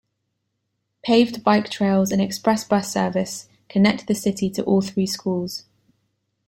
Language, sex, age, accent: English, female, 19-29, England English